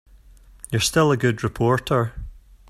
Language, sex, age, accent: English, male, 40-49, Scottish English